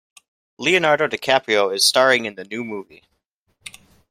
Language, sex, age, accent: English, male, 19-29, United States English